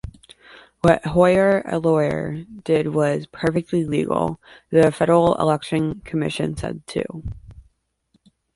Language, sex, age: English, female, 19-29